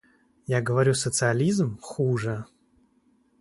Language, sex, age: Russian, male, 19-29